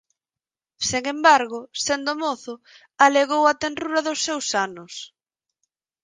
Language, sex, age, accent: Galician, female, 19-29, Normativo (estándar)